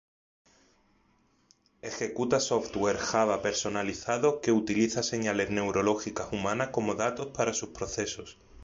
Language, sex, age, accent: Spanish, male, 19-29, España: Sur peninsular (Andalucia, Extremadura, Murcia)